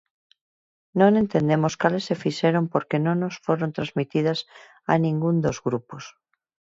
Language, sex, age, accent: Galician, female, 40-49, Normativo (estándar)